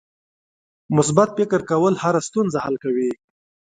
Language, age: Pashto, 19-29